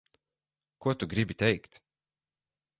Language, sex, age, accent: Latvian, male, 19-29, Riga